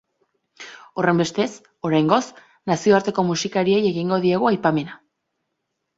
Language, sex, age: Basque, female, 19-29